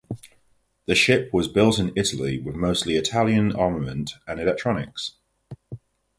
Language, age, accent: English, 40-49, England English